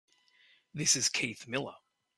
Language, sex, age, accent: English, male, 40-49, Australian English